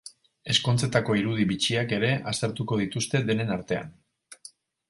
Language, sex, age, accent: Basque, male, 40-49, Mendebalekoa (Araba, Bizkaia, Gipuzkoako mendebaleko herri batzuk)